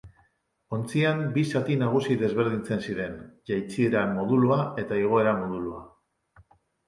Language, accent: Basque, Mendebalekoa (Araba, Bizkaia, Gipuzkoako mendebaleko herri batzuk)